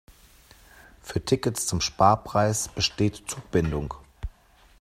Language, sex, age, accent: German, male, 40-49, Deutschland Deutsch